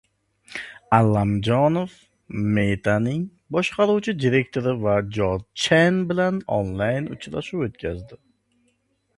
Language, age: Uzbek, 30-39